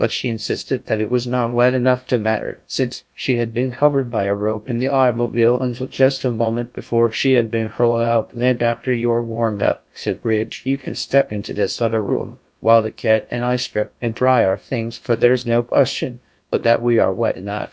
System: TTS, GlowTTS